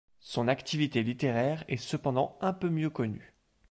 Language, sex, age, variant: French, male, 30-39, Français de métropole